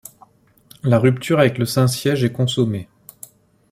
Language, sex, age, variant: French, male, 30-39, Français de métropole